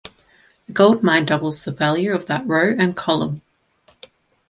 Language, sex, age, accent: English, female, 19-29, Australian English